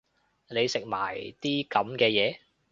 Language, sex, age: Cantonese, male, 19-29